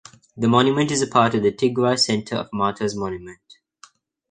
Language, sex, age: English, male, under 19